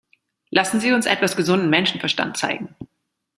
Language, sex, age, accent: German, female, 40-49, Deutschland Deutsch